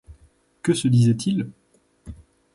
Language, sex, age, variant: French, male, 19-29, Français de métropole